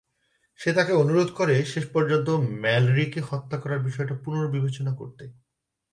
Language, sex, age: Bengali, male, 30-39